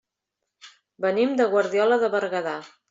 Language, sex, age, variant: Catalan, female, 50-59, Central